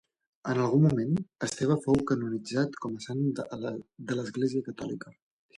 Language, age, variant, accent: Catalan, 30-39, Central, central